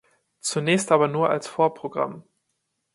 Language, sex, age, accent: German, male, 19-29, Deutschland Deutsch